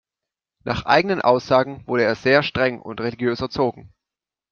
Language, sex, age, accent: German, male, 19-29, Deutschland Deutsch